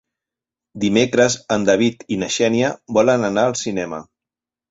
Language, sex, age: Catalan, male, 40-49